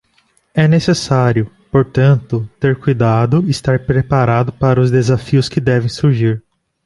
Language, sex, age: Portuguese, male, 19-29